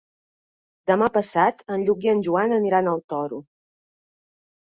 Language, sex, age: Catalan, female, 30-39